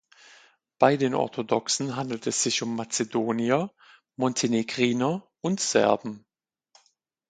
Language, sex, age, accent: German, male, 40-49, Deutschland Deutsch